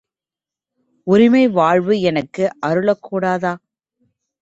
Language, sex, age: Tamil, female, 30-39